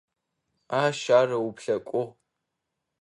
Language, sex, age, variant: Adyghe, male, under 19, Адыгабзэ (Кирил, пстэумэ зэдыряе)